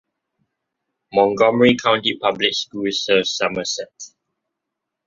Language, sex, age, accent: English, male, 30-39, Malaysian English